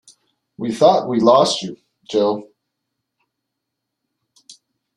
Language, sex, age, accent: English, male, 40-49, United States English